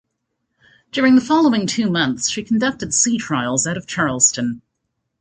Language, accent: English, Canadian English